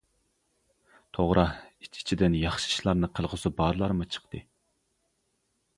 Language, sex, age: Uyghur, male, 30-39